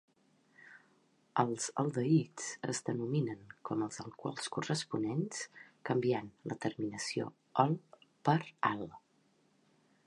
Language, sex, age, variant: Catalan, female, 50-59, Central